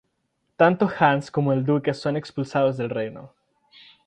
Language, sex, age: Spanish, female, 19-29